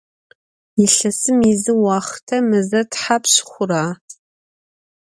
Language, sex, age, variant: Adyghe, female, 19-29, Адыгабзэ (Кирил, пстэумэ зэдыряе)